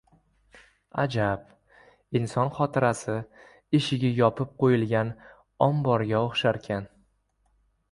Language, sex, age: Uzbek, male, 19-29